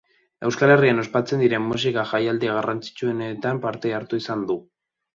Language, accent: Basque, Erdialdekoa edo Nafarra (Gipuzkoa, Nafarroa)